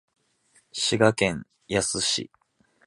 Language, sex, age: Japanese, male, 19-29